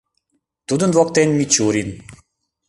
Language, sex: Mari, male